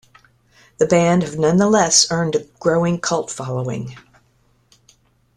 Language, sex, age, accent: English, female, 70-79, United States English